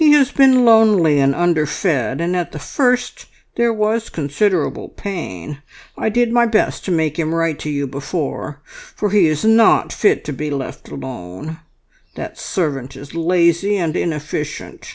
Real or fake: real